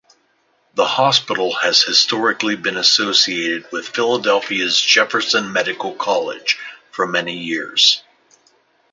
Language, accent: English, United States English